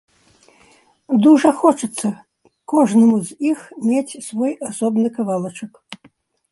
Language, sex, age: Belarusian, female, 70-79